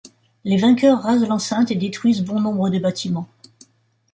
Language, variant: French, Français de métropole